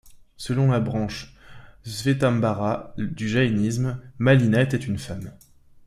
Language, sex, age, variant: French, male, 19-29, Français de métropole